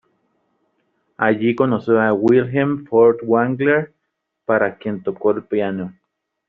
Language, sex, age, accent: Spanish, male, 19-29, México